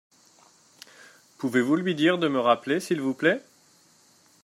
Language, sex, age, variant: French, male, 30-39, Français de métropole